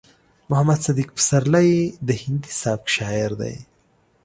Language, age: Pashto, 30-39